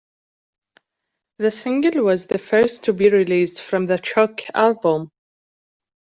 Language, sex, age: English, female, 19-29